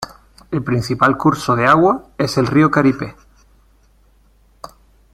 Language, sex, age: Spanish, male, 40-49